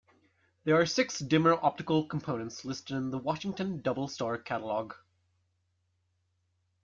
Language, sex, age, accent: English, male, 19-29, Canadian English